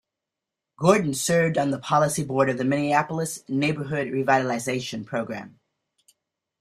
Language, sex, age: English, female, 60-69